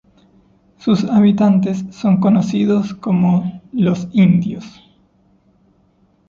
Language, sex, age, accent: Spanish, male, 30-39, Rioplatense: Argentina, Uruguay, este de Bolivia, Paraguay